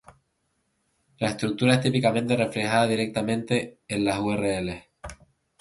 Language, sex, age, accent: Spanish, male, 19-29, España: Islas Canarias